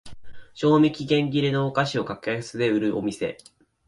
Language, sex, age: Japanese, male, 19-29